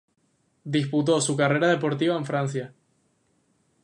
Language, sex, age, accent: Spanish, male, 19-29, España: Islas Canarias